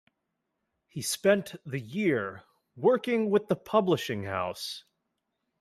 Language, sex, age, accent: English, male, 19-29, United States English